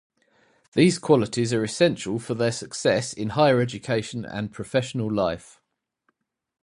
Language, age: English, 40-49